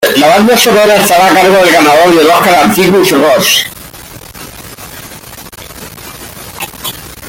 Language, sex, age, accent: Spanish, male, 60-69, España: Centro-Sur peninsular (Madrid, Toledo, Castilla-La Mancha)